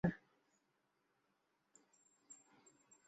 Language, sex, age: Bengali, female, 50-59